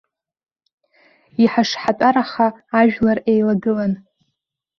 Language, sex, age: Abkhazian, female, 19-29